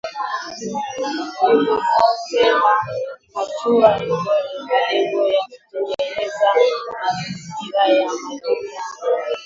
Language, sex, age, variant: Swahili, female, 19-29, Kiswahili cha Bara ya Kenya